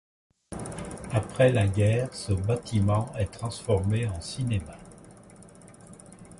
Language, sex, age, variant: French, male, 70-79, Français de métropole